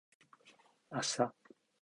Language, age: Japanese, 19-29